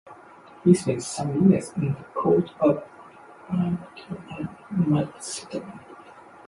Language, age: English, 30-39